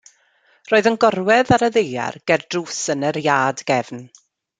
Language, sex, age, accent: Welsh, female, 40-49, Y Deyrnas Unedig Cymraeg